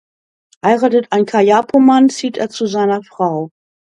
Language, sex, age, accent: German, female, 60-69, Deutschland Deutsch